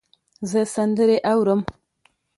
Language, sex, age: Pashto, female, 19-29